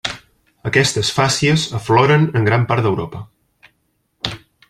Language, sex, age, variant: Catalan, male, 30-39, Central